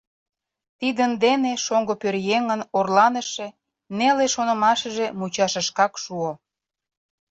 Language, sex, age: Mari, female, 40-49